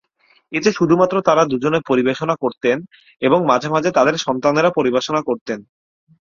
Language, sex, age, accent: Bengali, male, 19-29, Native